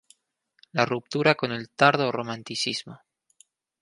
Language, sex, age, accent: Spanish, male, 19-29, Rioplatense: Argentina, Uruguay, este de Bolivia, Paraguay